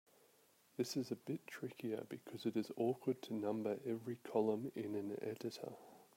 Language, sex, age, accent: English, male, 30-39, Australian English